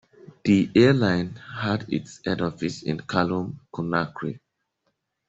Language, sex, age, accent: English, male, 19-29, Southern African (South Africa, Zimbabwe, Namibia)